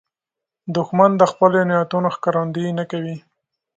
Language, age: Pashto, 30-39